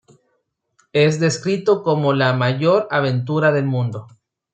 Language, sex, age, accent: Spanish, male, 30-39, México